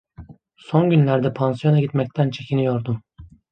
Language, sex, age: Turkish, male, 30-39